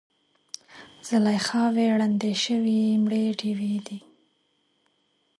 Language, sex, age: Pashto, female, 19-29